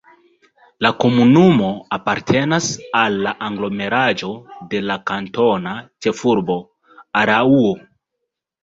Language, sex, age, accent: Esperanto, male, 19-29, Internacia